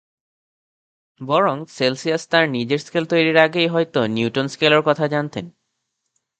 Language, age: Bengali, 19-29